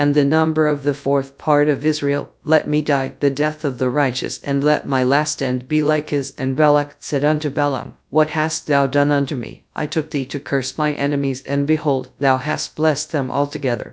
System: TTS, GradTTS